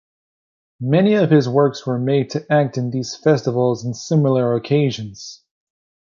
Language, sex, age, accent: English, male, 19-29, United States English